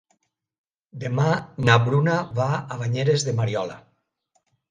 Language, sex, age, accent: Catalan, male, 60-69, valencià